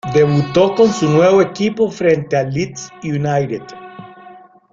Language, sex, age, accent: Spanish, male, 50-59, América central